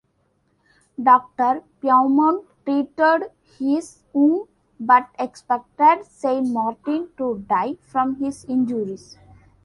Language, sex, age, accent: English, female, under 19, India and South Asia (India, Pakistan, Sri Lanka)